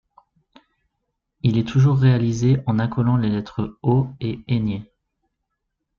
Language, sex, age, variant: French, male, 19-29, Français de métropole